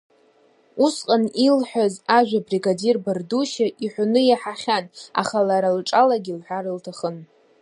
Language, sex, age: Abkhazian, female, under 19